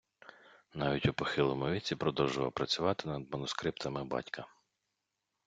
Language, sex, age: Ukrainian, male, 30-39